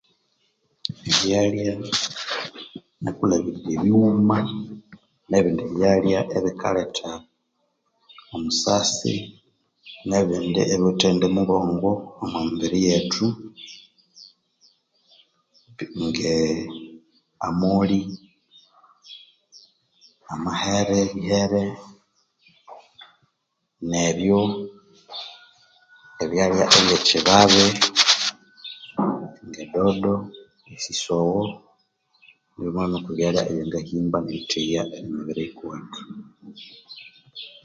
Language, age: Konzo, 19-29